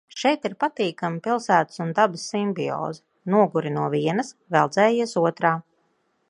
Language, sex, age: Latvian, female, 40-49